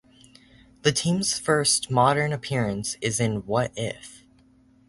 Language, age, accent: English, under 19, United States English